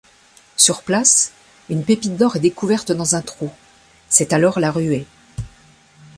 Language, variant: French, Français de métropole